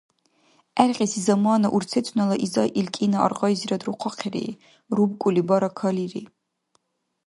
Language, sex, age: Dargwa, female, 19-29